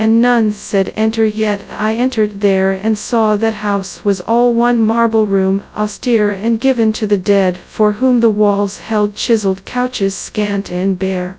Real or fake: fake